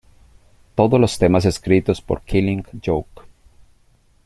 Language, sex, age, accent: Spanish, male, 40-49, Caribe: Cuba, Venezuela, Puerto Rico, República Dominicana, Panamá, Colombia caribeña, México caribeño, Costa del golfo de México